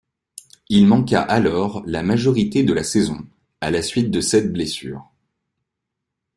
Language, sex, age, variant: French, male, 30-39, Français de métropole